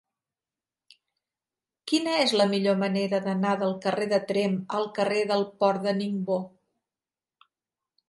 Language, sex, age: Catalan, female, 60-69